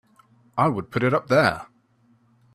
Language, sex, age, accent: English, male, 19-29, England English